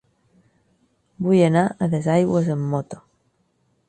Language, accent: Catalan, mallorquí